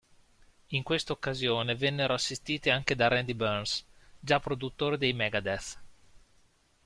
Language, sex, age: Italian, male, 30-39